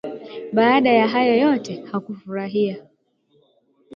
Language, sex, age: Swahili, female, 19-29